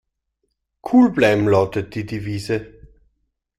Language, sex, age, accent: German, male, 30-39, Österreichisches Deutsch